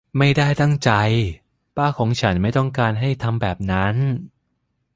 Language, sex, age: Thai, male, 19-29